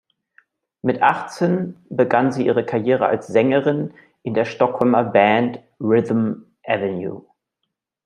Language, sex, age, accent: German, male, 40-49, Deutschland Deutsch